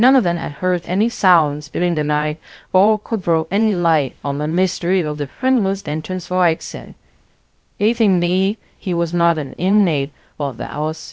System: TTS, VITS